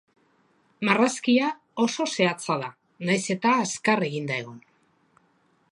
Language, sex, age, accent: Basque, female, 50-59, Mendebalekoa (Araba, Bizkaia, Gipuzkoako mendebaleko herri batzuk)